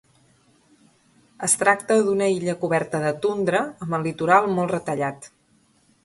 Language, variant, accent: Catalan, Central, central